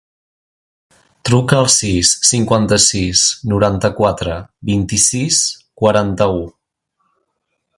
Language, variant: Catalan, Central